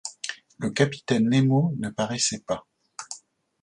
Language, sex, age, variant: French, male, 50-59, Français de métropole